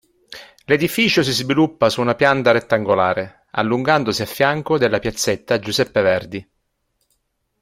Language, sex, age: Italian, male, 50-59